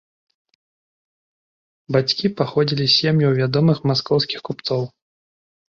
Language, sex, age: Belarusian, male, 19-29